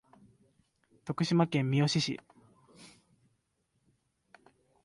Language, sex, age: Japanese, male, under 19